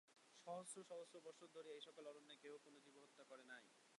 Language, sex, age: Bengali, male, 19-29